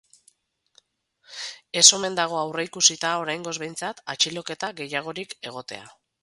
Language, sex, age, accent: Basque, female, 40-49, Mendebalekoa (Araba, Bizkaia, Gipuzkoako mendebaleko herri batzuk)